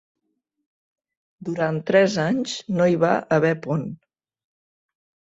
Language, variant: Catalan, Central